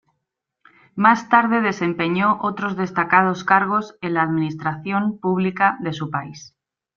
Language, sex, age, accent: Spanish, female, 40-49, España: Centro-Sur peninsular (Madrid, Toledo, Castilla-La Mancha)